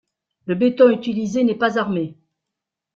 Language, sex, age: French, female, 60-69